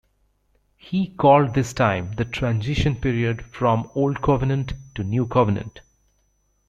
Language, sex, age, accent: English, male, 40-49, United States English